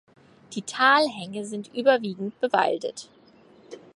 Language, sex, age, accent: German, female, 19-29, Deutschland Deutsch